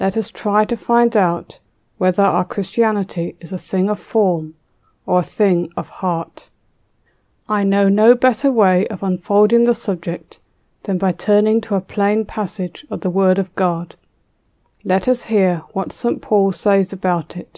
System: none